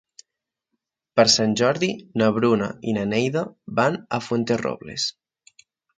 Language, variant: Catalan, Central